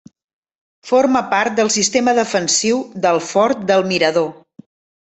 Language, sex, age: Catalan, female, 50-59